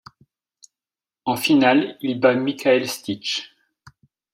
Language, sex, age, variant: French, male, 40-49, Français de métropole